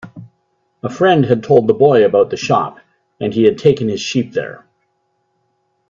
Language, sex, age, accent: English, male, 60-69, Canadian English